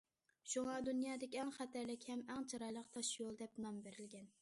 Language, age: Uyghur, 19-29